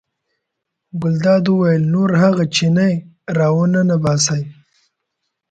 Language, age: Pashto, 19-29